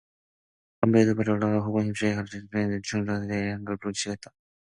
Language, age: Korean, 19-29